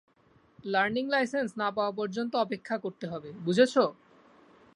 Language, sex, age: Bengali, male, under 19